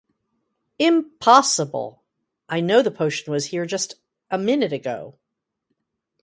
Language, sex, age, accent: English, female, 60-69, United States English